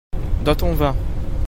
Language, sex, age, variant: French, male, under 19, Français de métropole